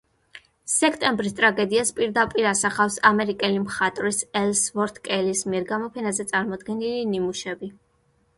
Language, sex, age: Georgian, female, 19-29